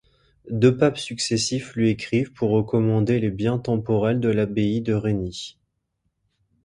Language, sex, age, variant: French, male, 19-29, Français de métropole